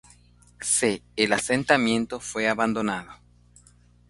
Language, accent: Spanish, América central